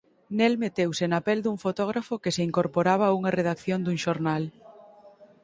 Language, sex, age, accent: Galician, female, 19-29, Oriental (común en zona oriental)